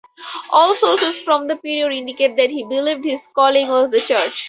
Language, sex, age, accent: English, female, 19-29, United States English